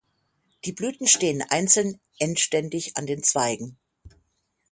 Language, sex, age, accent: German, female, 50-59, Deutschland Deutsch